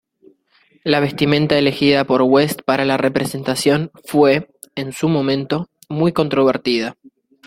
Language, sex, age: Spanish, male, 19-29